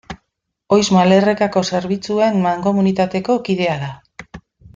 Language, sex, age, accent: Basque, female, 40-49, Mendebalekoa (Araba, Bizkaia, Gipuzkoako mendebaleko herri batzuk)